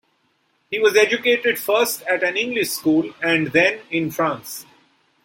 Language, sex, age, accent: English, male, 50-59, India and South Asia (India, Pakistan, Sri Lanka)